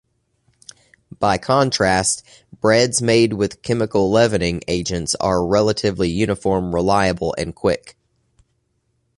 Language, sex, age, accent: English, male, 30-39, United States English